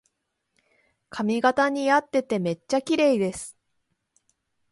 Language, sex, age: Japanese, female, 30-39